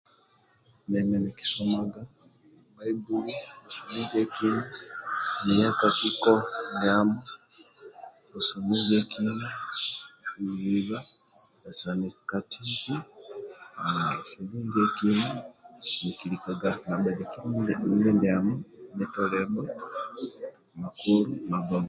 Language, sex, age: Amba (Uganda), male, 50-59